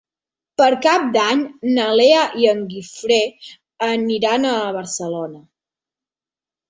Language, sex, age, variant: Catalan, male, 50-59, Central